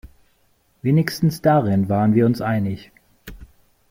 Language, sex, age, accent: German, male, 50-59, Deutschland Deutsch